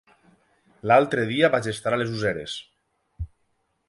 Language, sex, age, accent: Catalan, male, 40-49, valencià